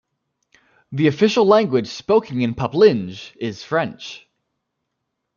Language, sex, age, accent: English, male, 19-29, United States English